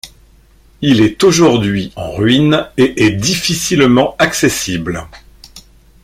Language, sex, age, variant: French, male, 50-59, Français de métropole